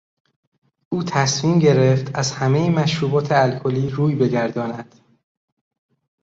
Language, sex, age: Persian, male, 30-39